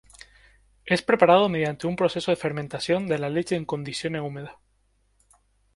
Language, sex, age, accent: Spanish, male, 19-29, España: Islas Canarias